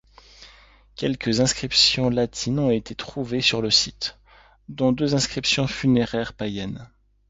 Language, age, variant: French, 40-49, Français de métropole